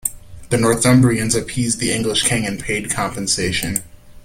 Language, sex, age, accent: English, male, 30-39, United States English